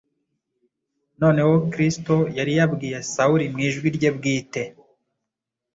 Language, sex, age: Kinyarwanda, male, 19-29